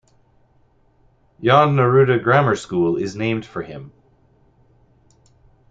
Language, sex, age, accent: English, male, 40-49, Canadian English